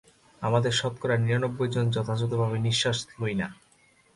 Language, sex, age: Bengali, male, 19-29